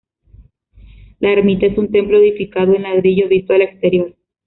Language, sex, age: Spanish, female, 19-29